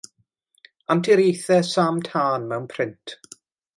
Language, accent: Welsh, Y Deyrnas Unedig Cymraeg